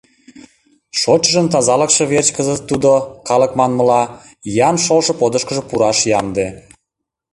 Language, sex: Mari, male